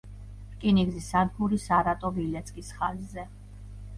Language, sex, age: Georgian, female, 40-49